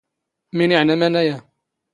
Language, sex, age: Standard Moroccan Tamazight, male, 30-39